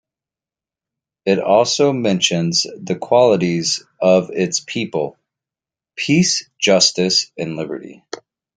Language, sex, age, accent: English, male, 30-39, United States English